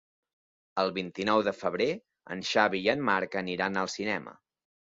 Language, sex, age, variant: Catalan, male, 19-29, Central